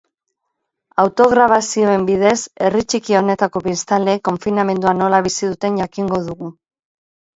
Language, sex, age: Basque, female, 50-59